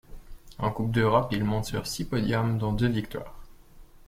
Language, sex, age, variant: French, male, 19-29, Français de métropole